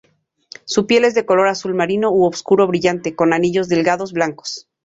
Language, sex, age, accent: Spanish, female, 40-49, México